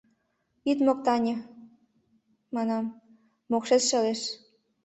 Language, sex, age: Mari, female, under 19